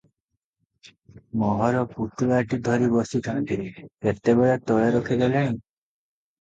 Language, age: Odia, 19-29